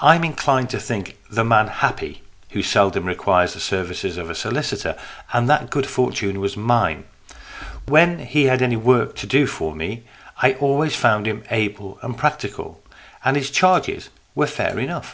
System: none